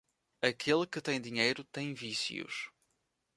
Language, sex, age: Portuguese, male, 30-39